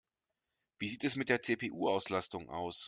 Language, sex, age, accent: German, male, 40-49, Deutschland Deutsch